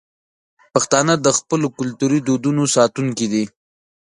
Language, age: Pashto, 19-29